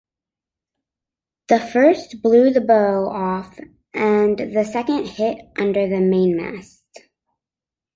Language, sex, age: English, male, 19-29